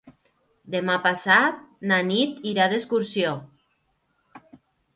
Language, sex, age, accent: Catalan, female, 30-39, valencià